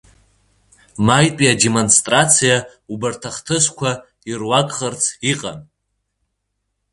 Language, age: Abkhazian, under 19